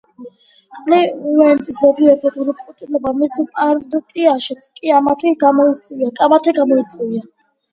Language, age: Georgian, 30-39